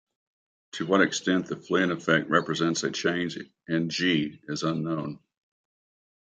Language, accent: English, United States English